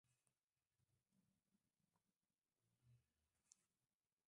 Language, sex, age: Swahili, female, 19-29